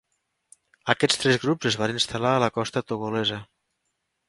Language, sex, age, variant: Catalan, male, 30-39, Nord-Occidental